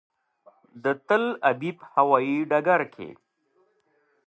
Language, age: Pashto, 30-39